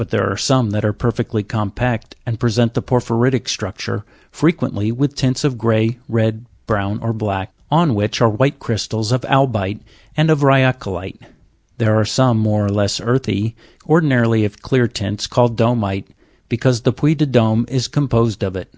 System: none